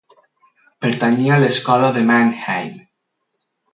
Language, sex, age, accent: Catalan, male, 19-29, valencià